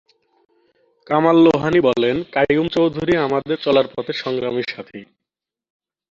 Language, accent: Bengali, Bangladeshi